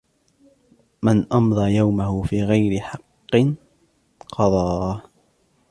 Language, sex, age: Arabic, male, 19-29